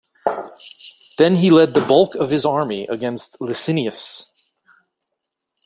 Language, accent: English, United States English